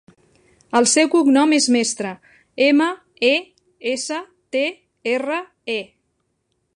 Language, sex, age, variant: Catalan, female, 40-49, Central